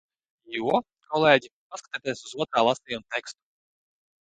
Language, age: Latvian, 30-39